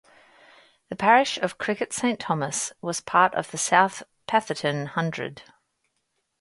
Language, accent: English, Australian English